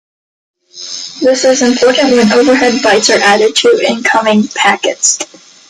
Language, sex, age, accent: English, male, under 19, United States English